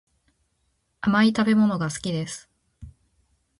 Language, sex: Japanese, female